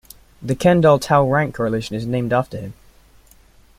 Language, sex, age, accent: English, male, under 19, England English